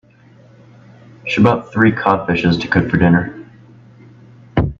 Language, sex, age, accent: English, male, 19-29, United States English